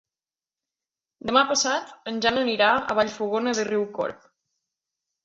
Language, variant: Catalan, Septentrional